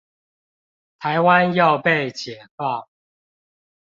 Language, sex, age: Chinese, male, 50-59